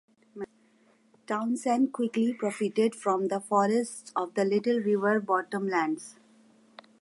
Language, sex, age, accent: English, female, under 19, United States English